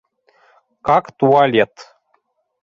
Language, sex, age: Bashkir, male, 30-39